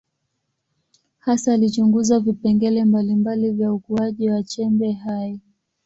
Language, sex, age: Swahili, female, 19-29